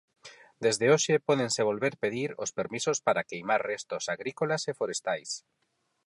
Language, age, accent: Galician, 40-49, Normativo (estándar); Neofalante